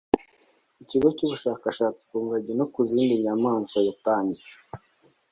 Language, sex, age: Kinyarwanda, female, 30-39